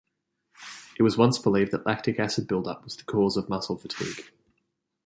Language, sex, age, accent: English, male, 19-29, Australian English